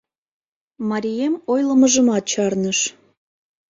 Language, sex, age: Mari, female, 19-29